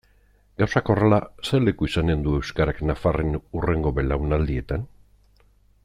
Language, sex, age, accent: Basque, male, 50-59, Erdialdekoa edo Nafarra (Gipuzkoa, Nafarroa)